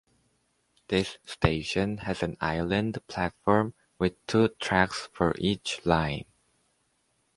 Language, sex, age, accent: English, male, under 19, United States English